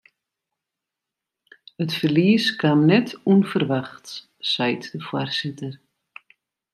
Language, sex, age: Western Frisian, female, 30-39